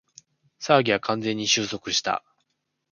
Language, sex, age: Japanese, male, 19-29